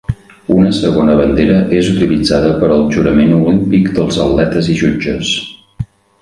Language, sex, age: Catalan, male, 50-59